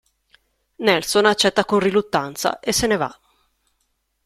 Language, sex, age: Italian, female, 30-39